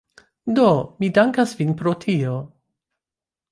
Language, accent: Esperanto, Internacia